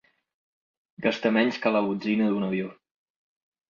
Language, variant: Catalan, Central